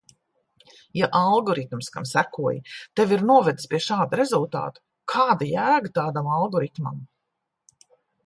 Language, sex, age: Latvian, female, 60-69